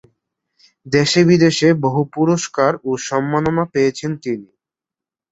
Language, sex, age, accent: Bengali, male, 19-29, Native